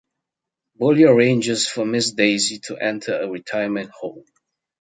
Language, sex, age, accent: English, male, 30-39, Australian English